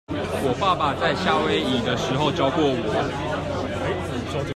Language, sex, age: Chinese, male, 30-39